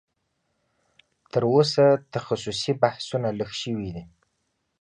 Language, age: Pashto, 19-29